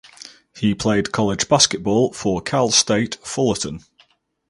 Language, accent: English, England English